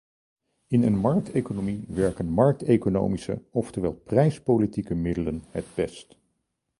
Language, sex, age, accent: Dutch, male, 60-69, Nederlands Nederlands